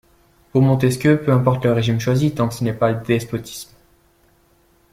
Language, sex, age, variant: French, male, 19-29, Français de métropole